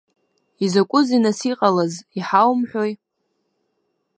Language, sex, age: Abkhazian, female, under 19